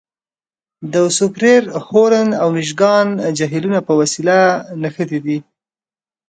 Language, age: Pashto, 19-29